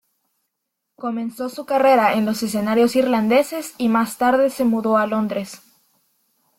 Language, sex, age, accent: Spanish, female, 19-29, América central